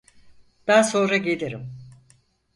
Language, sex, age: Turkish, female, 80-89